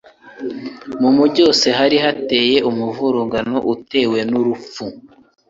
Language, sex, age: Kinyarwanda, male, 19-29